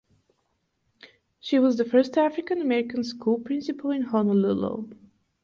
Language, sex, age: English, female, 19-29